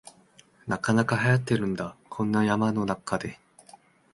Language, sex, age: Japanese, male, 19-29